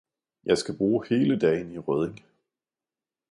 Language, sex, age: Danish, male, 40-49